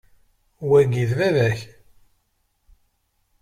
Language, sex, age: Kabyle, male, 30-39